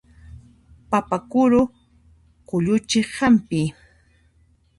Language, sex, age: Puno Quechua, female, 30-39